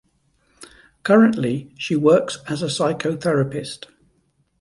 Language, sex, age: English, male, 50-59